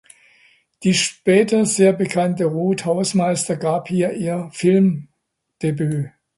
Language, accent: German, Deutschland Deutsch